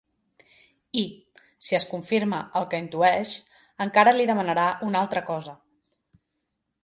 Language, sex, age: Catalan, female, 30-39